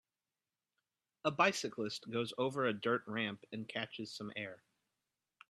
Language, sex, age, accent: English, male, 30-39, United States English